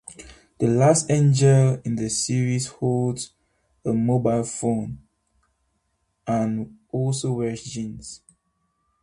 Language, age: English, 19-29